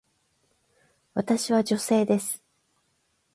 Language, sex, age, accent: Japanese, female, 50-59, 関西; 関東